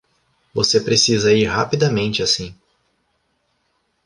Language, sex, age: Portuguese, male, 19-29